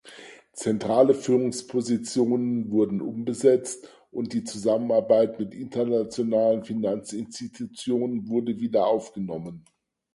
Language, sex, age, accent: German, male, 50-59, Deutschland Deutsch